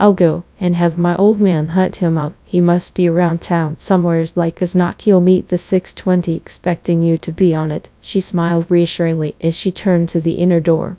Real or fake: fake